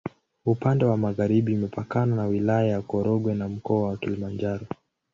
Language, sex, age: Swahili, male, 19-29